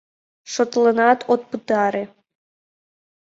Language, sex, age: Mari, female, under 19